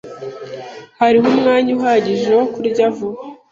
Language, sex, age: Kinyarwanda, female, 19-29